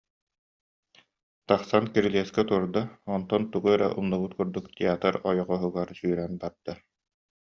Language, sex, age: Yakut, male, 30-39